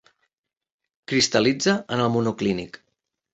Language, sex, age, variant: Catalan, male, 30-39, Central